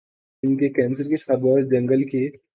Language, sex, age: Urdu, male, 19-29